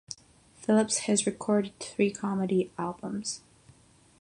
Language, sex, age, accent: English, female, 19-29, United States English; England English